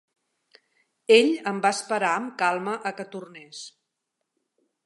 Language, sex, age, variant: Catalan, female, 50-59, Central